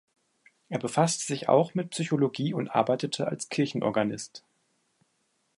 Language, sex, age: German, male, 19-29